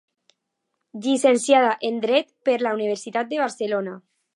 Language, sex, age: Catalan, female, under 19